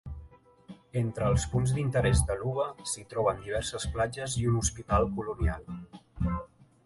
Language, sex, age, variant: Catalan, male, 19-29, Central